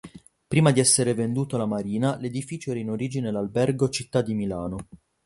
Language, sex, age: Italian, male, 19-29